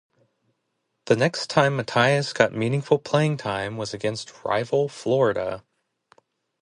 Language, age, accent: English, 30-39, United States English